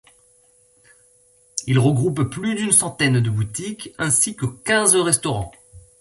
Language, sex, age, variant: French, female, 19-29, Français de métropole